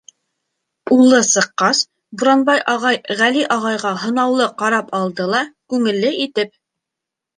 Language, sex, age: Bashkir, female, 19-29